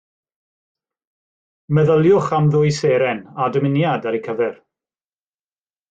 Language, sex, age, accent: Welsh, male, 40-49, Y Deyrnas Unedig Cymraeg